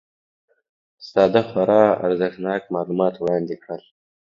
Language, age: Pashto, 30-39